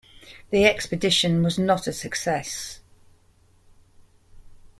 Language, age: English, 60-69